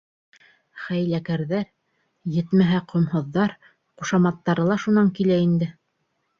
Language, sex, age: Bashkir, female, 30-39